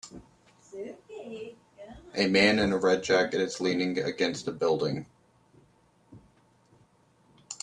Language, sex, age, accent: English, male, 30-39, United States English